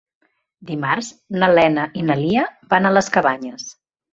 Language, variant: Catalan, Central